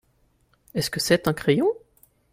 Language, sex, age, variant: French, male, 19-29, Français de métropole